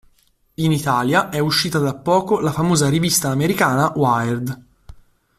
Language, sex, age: Italian, male, 19-29